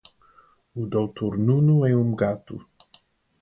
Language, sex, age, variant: Portuguese, male, 40-49, Portuguese (Portugal)